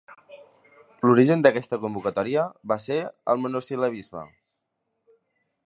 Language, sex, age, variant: Catalan, male, 19-29, Central